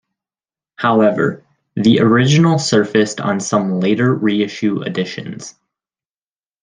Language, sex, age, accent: English, male, 19-29, United States English